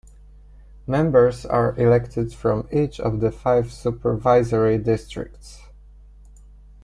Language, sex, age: English, male, 19-29